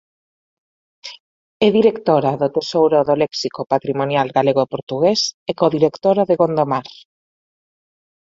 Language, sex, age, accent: Galician, female, 30-39, Normativo (estándar)